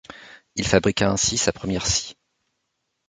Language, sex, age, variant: French, male, 40-49, Français de métropole